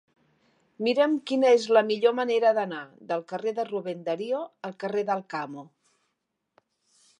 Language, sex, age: Catalan, female, 50-59